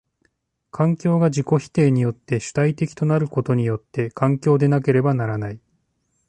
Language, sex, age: Japanese, male, 30-39